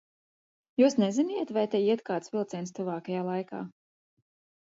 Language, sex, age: Latvian, female, 40-49